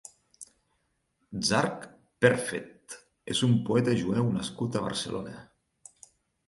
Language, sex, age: Catalan, male, 40-49